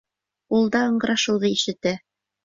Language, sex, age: Bashkir, female, 40-49